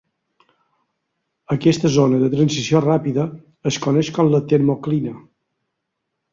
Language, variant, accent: Catalan, Balear, balear